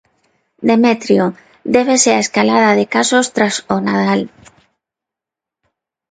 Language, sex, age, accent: Galician, female, 40-49, Neofalante